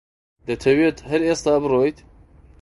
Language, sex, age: Central Kurdish, male, 30-39